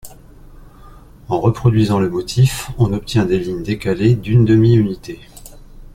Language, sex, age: French, male, 50-59